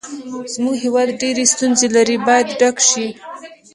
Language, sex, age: Pashto, female, 19-29